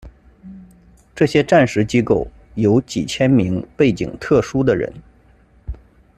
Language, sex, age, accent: Chinese, male, 30-39, 出生地：河南省